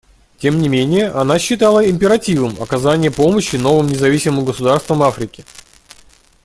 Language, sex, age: Russian, male, 30-39